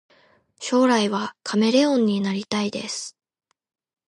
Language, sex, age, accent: Japanese, female, 19-29, 標準語